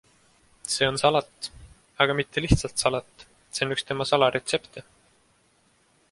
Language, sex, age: Estonian, male, 19-29